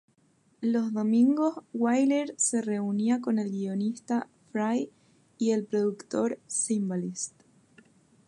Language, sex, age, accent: Spanish, female, 19-29, España: Islas Canarias